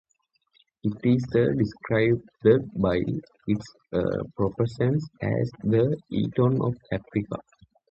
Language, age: English, 19-29